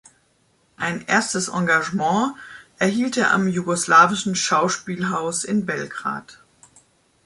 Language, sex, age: German, male, 50-59